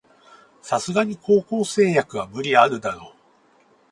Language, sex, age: Japanese, male, 40-49